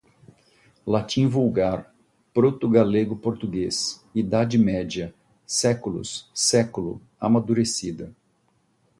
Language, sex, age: Portuguese, male, 50-59